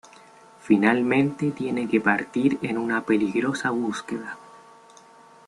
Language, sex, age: Spanish, male, 19-29